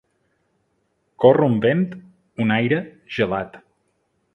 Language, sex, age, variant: Catalan, male, 40-49, Balear